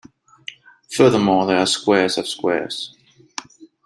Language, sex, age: English, male, 30-39